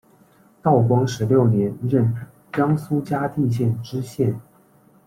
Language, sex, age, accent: Chinese, male, 19-29, 出生地：四川省